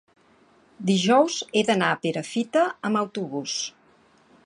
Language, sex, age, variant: Catalan, female, 50-59, Central